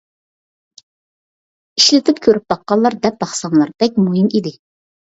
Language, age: Uyghur, under 19